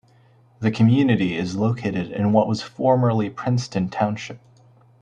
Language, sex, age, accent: English, male, 19-29, United States English